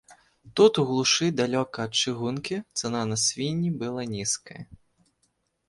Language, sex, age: Belarusian, male, under 19